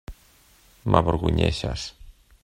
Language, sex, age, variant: Catalan, male, 40-49, Central